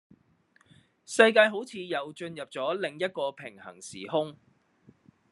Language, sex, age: Cantonese, male, 30-39